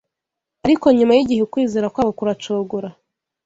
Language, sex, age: Kinyarwanda, female, 19-29